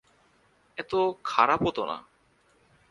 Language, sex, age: Bengali, male, 19-29